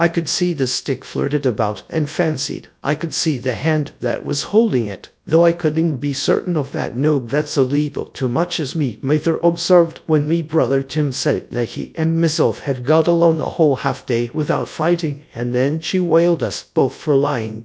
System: TTS, GradTTS